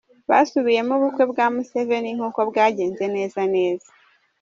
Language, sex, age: Kinyarwanda, male, 30-39